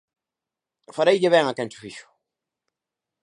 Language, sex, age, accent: Galician, male, 19-29, Atlántico (seseo e gheada)